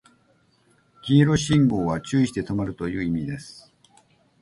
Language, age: Japanese, 60-69